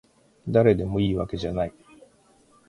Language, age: Japanese, 50-59